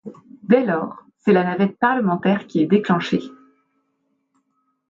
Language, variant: French, Français de métropole